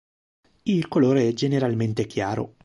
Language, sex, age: Italian, male, 30-39